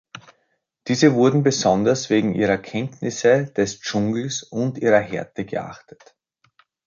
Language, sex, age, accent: German, male, 30-39, Österreichisches Deutsch